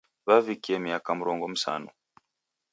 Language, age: Taita, 19-29